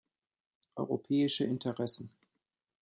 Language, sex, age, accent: German, male, 50-59, Deutschland Deutsch